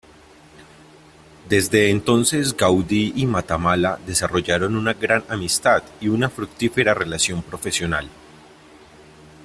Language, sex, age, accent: Spanish, male, 19-29, Andino-Pacífico: Colombia, Perú, Ecuador, oeste de Bolivia y Venezuela andina